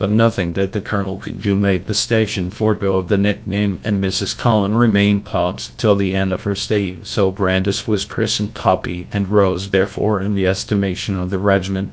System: TTS, GlowTTS